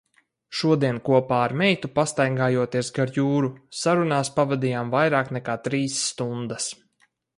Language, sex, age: Latvian, male, 30-39